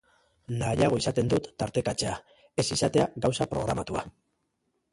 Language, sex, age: Basque, male, 40-49